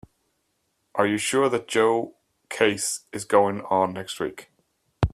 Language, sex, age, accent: English, male, 40-49, Irish English